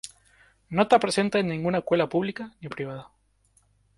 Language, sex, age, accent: Spanish, male, 19-29, España: Islas Canarias